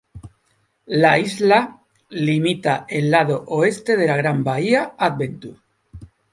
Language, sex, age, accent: Spanish, male, 40-49, España: Sur peninsular (Andalucia, Extremadura, Murcia)